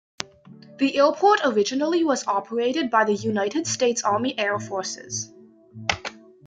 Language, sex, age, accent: English, female, under 19, Canadian English